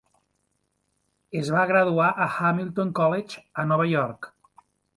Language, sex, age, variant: Catalan, male, 50-59, Nord-Occidental